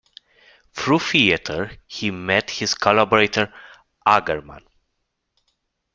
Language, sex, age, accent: English, male, 19-29, United States English